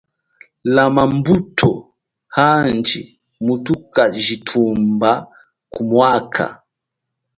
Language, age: Chokwe, 30-39